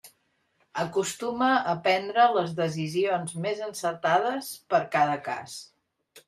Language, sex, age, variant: Catalan, female, 50-59, Central